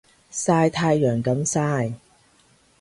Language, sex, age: Cantonese, female, 30-39